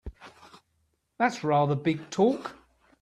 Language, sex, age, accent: English, male, 60-69, England English